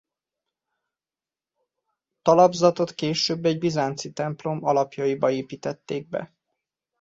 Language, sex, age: Hungarian, male, 30-39